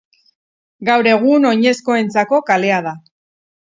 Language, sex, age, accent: Basque, female, 40-49, Erdialdekoa edo Nafarra (Gipuzkoa, Nafarroa)